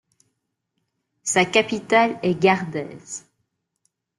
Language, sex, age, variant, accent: French, female, 30-39, Français d'Europe, Français de Belgique